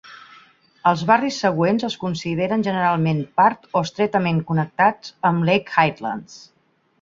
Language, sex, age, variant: Catalan, female, 40-49, Central